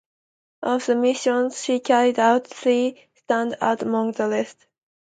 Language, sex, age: English, female, 19-29